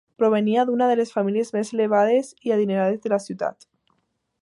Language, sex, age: Catalan, female, under 19